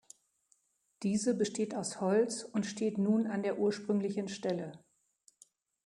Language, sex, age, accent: German, female, 60-69, Deutschland Deutsch